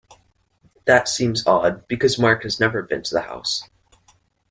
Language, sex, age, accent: English, male, under 19, United States English